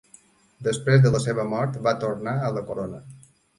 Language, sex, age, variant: Catalan, male, 50-59, Balear